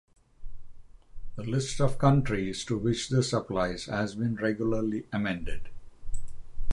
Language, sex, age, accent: English, male, 50-59, United States English; England English